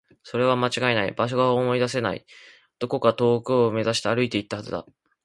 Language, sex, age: Japanese, male, 19-29